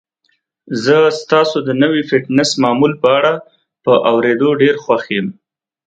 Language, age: Pashto, 30-39